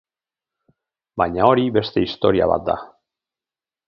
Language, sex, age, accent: Basque, male, 40-49, Erdialdekoa edo Nafarra (Gipuzkoa, Nafarroa)